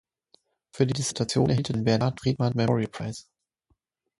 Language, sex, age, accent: German, male, 19-29, Deutschland Deutsch